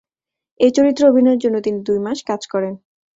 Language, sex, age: Bengali, female, 19-29